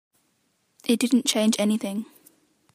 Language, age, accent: English, under 19, Australian English